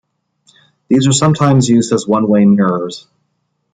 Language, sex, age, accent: English, male, 40-49, United States English